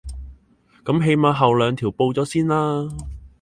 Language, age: Cantonese, 19-29